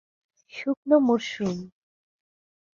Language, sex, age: Bengali, female, 19-29